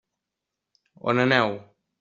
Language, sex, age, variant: Catalan, male, under 19, Balear